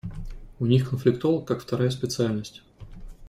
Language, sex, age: Russian, male, 30-39